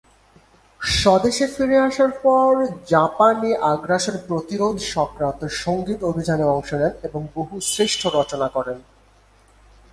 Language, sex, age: Bengali, male, 19-29